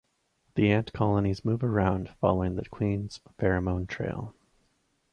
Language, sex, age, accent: English, male, 19-29, United States English